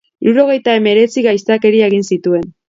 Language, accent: Basque, Mendebalekoa (Araba, Bizkaia, Gipuzkoako mendebaleko herri batzuk)